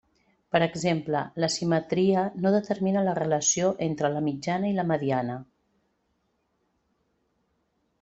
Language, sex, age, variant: Catalan, female, 40-49, Central